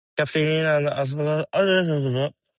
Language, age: English, 19-29